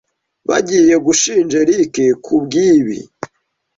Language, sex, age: Kinyarwanda, male, 19-29